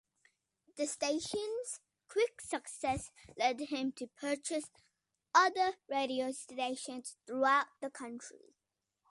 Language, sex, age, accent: English, male, under 19, Australian English